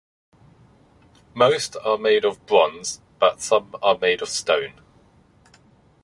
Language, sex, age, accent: English, male, 30-39, England English